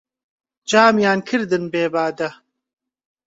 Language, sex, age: Central Kurdish, male, 19-29